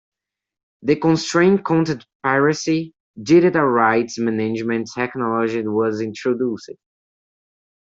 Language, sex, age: English, male, under 19